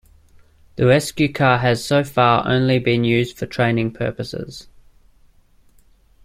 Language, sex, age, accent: English, male, 30-39, Australian English